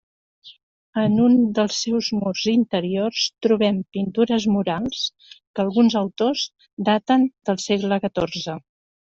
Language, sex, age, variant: Catalan, female, 60-69, Central